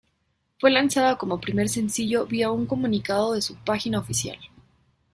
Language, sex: Spanish, female